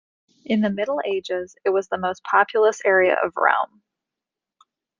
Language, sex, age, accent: English, female, 30-39, United States English